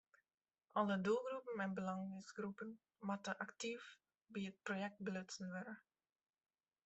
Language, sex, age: Western Frisian, female, 30-39